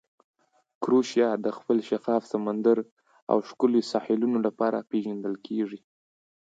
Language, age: Pashto, 19-29